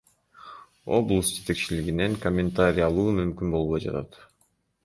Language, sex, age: Kyrgyz, male, under 19